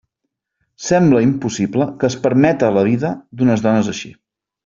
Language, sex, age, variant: Catalan, male, 40-49, Central